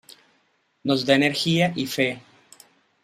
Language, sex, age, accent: Spanish, male, 30-39, Andino-Pacífico: Colombia, Perú, Ecuador, oeste de Bolivia y Venezuela andina